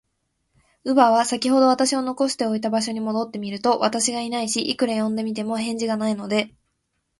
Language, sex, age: Japanese, female, 19-29